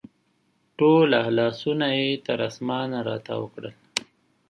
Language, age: Pashto, 30-39